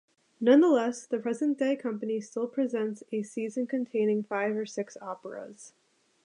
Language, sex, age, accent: English, female, 19-29, United States English